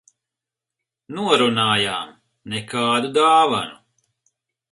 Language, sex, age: Latvian, male, 50-59